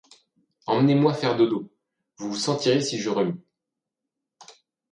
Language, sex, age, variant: French, male, 19-29, Français de métropole